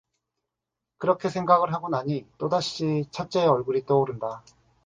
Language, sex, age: Korean, male, 40-49